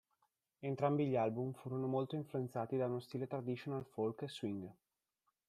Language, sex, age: Italian, male, 30-39